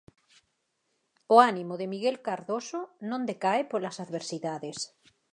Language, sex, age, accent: Galician, female, 50-59, Normativo (estándar)